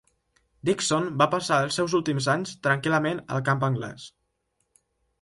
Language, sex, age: Catalan, male, under 19